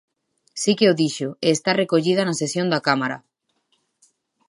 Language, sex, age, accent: Galician, female, 19-29, Normativo (estándar)